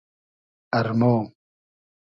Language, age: Hazaragi, 30-39